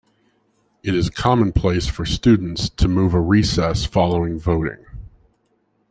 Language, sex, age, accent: English, male, 30-39, United States English